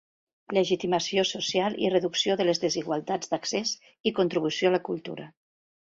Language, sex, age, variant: Catalan, female, 50-59, Septentrional